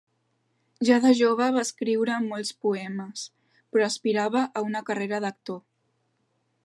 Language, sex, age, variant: Catalan, female, under 19, Central